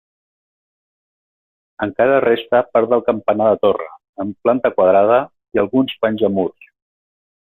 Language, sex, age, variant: Catalan, male, 50-59, Central